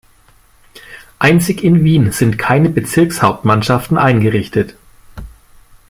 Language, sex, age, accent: German, male, 40-49, Deutschland Deutsch